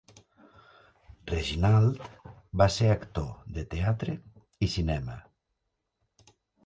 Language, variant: Catalan, Nord-Occidental